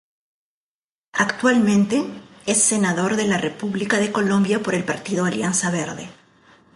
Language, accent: Spanish, Andino-Pacífico: Colombia, Perú, Ecuador, oeste de Bolivia y Venezuela andina